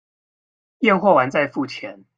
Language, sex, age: Chinese, male, 19-29